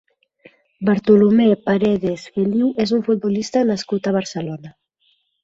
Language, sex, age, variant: Catalan, female, 30-39, Central